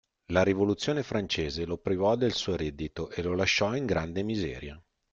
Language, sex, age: Italian, male, 40-49